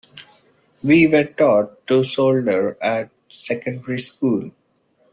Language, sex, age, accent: English, male, 19-29, India and South Asia (India, Pakistan, Sri Lanka)